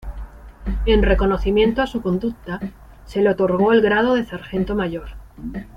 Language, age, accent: Spanish, 40-49, España: Norte peninsular (Asturias, Castilla y León, Cantabria, País Vasco, Navarra, Aragón, La Rioja, Guadalajara, Cuenca)